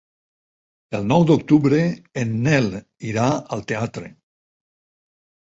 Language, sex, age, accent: Catalan, male, 60-69, valencià